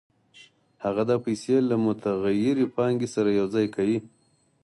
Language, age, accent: Pashto, 19-29, معیاري پښتو